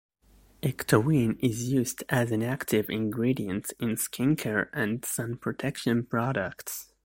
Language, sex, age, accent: English, male, 19-29, United States English